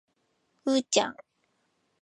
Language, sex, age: Japanese, female, 19-29